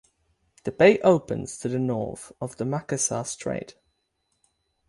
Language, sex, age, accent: English, male, 19-29, United States English; England English